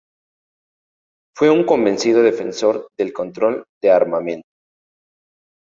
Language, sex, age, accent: Spanish, male, 19-29, México